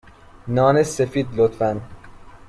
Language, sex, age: Persian, male, 19-29